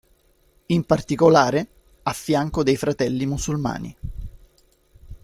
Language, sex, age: Italian, male, 50-59